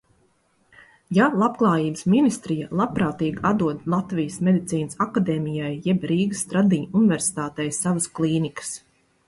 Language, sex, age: Latvian, female, 40-49